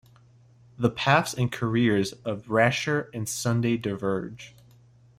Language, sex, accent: English, male, United States English